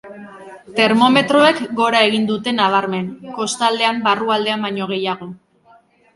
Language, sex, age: Basque, female, 30-39